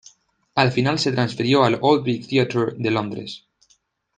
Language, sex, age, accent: Spanish, male, 19-29, España: Centro-Sur peninsular (Madrid, Toledo, Castilla-La Mancha)